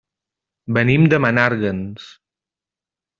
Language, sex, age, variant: Catalan, male, 19-29, Central